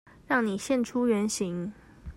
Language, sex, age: Chinese, female, 19-29